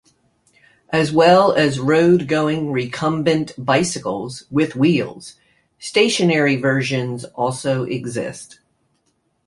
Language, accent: English, United States English